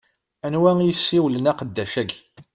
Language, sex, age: Kabyle, male, 30-39